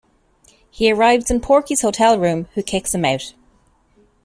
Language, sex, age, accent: English, female, 30-39, Irish English